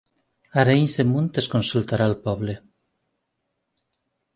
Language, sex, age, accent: Catalan, female, 40-49, valencià